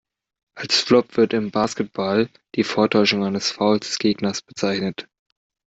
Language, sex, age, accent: German, male, under 19, Deutschland Deutsch